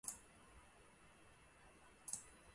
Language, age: Chinese, 19-29